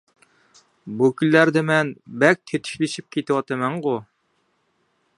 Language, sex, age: Uyghur, male, 30-39